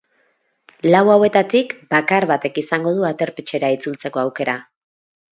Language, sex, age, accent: Basque, female, 30-39, Mendebalekoa (Araba, Bizkaia, Gipuzkoako mendebaleko herri batzuk)